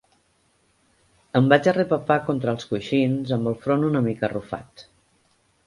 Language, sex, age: Catalan, female, 50-59